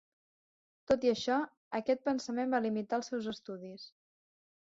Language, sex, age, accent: Catalan, female, 19-29, central; nord-occidental